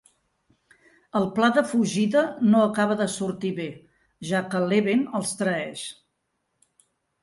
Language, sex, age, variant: Catalan, female, 60-69, Central